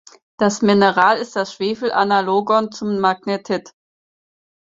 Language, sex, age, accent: German, female, 19-29, Deutschland Deutsch